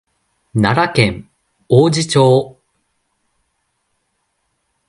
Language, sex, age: Japanese, male, 19-29